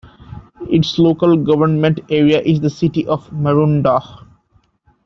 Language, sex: English, male